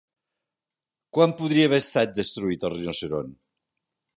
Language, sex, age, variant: Catalan, male, 70-79, Central